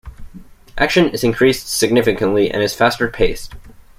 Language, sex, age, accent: English, male, under 19, United States English